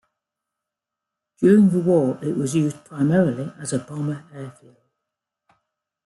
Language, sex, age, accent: English, female, 50-59, England English